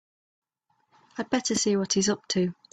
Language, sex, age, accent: English, female, 30-39, England English